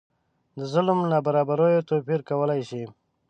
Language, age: Pashto, 30-39